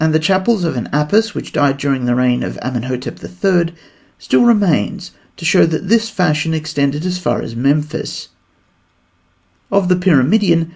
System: none